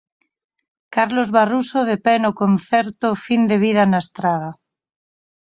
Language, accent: Galician, Normativo (estándar)